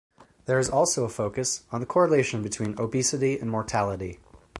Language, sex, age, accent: English, male, 19-29, United States English